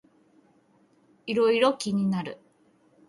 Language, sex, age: Japanese, female, 30-39